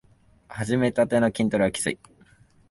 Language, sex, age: Japanese, male, 19-29